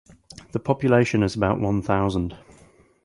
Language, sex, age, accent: English, male, 19-29, England English